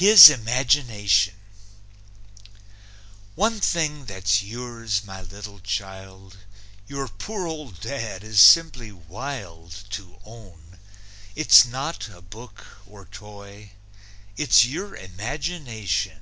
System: none